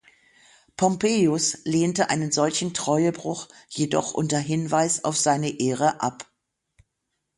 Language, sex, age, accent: German, female, 50-59, Deutschland Deutsch